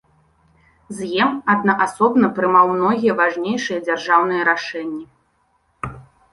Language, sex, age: Belarusian, female, 19-29